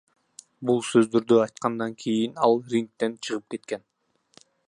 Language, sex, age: Kyrgyz, female, 19-29